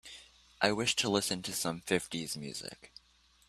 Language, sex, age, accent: English, male, 19-29, United States English